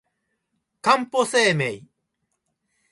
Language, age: Japanese, 70-79